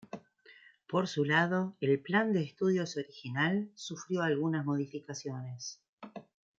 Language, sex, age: Spanish, female, 50-59